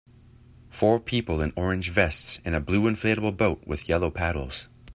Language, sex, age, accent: English, male, 19-29, United States English